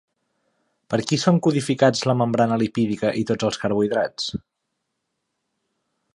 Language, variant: Catalan, Central